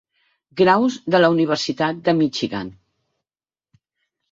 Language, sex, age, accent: Catalan, female, 50-59, balear; central